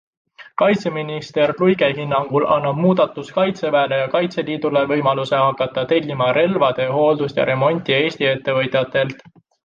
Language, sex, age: Estonian, male, 19-29